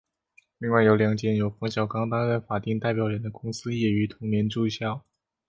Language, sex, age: Chinese, male, 19-29